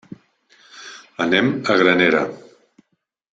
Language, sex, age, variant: Catalan, male, 40-49, Central